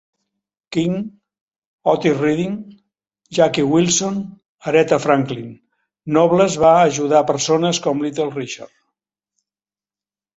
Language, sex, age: Catalan, male, 70-79